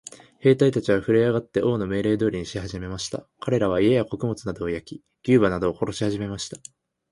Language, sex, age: Japanese, male, 19-29